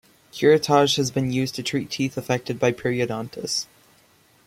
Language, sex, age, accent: English, male, under 19, United States English